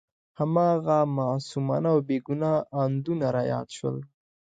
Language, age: Pashto, 19-29